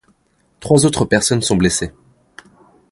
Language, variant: French, Français de métropole